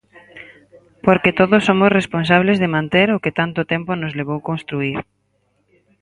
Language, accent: Galician, Normativo (estándar)